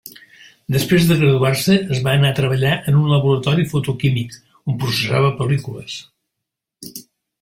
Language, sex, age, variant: Catalan, male, 60-69, Central